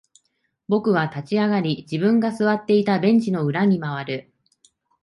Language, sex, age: Japanese, female, 30-39